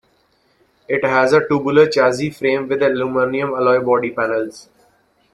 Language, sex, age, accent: English, male, 19-29, India and South Asia (India, Pakistan, Sri Lanka)